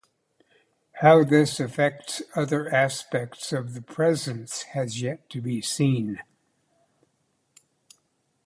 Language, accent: English, United States English